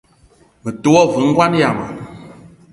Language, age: Eton (Cameroon), 30-39